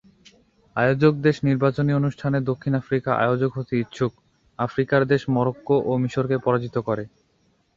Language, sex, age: Bengali, male, 19-29